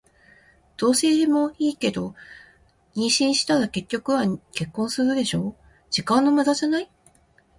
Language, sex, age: Japanese, female, 40-49